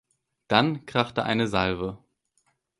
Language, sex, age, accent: German, male, 19-29, Deutschland Deutsch